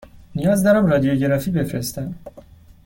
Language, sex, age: Persian, male, 19-29